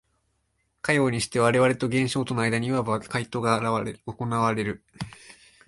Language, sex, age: Japanese, male, 19-29